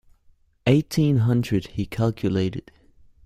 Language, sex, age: English, male, 19-29